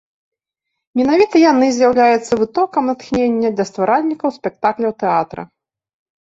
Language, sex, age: Belarusian, female, 40-49